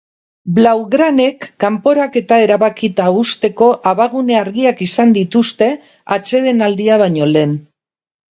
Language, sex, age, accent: Basque, female, 60-69, Mendebalekoa (Araba, Bizkaia, Gipuzkoako mendebaleko herri batzuk)